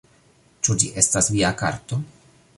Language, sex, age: Esperanto, male, 40-49